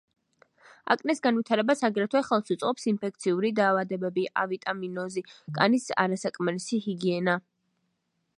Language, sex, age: Georgian, female, 19-29